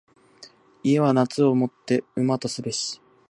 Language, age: Japanese, 19-29